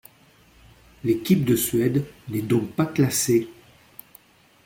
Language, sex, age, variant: French, male, 60-69, Français de métropole